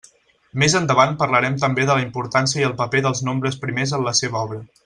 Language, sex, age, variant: Catalan, male, 19-29, Central